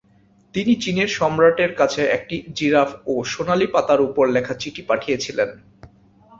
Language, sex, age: Bengali, male, 30-39